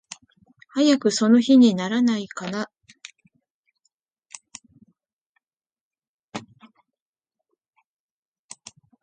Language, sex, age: Japanese, female, 50-59